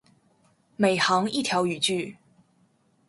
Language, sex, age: Chinese, female, 19-29